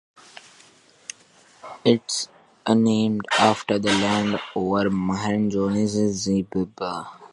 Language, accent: English, India and South Asia (India, Pakistan, Sri Lanka)